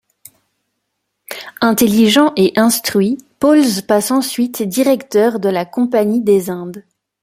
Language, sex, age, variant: French, female, 19-29, Français de métropole